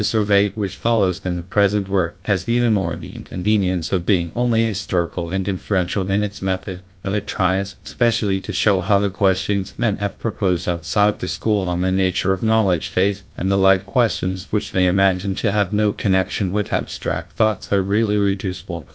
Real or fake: fake